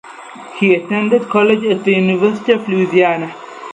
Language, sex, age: English, male, 19-29